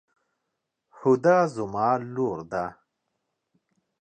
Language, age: Pashto, 30-39